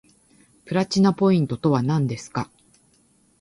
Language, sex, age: Japanese, female, 50-59